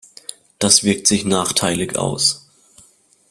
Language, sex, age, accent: German, male, 19-29, Deutschland Deutsch